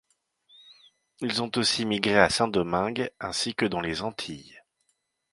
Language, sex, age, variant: French, male, 40-49, Français de métropole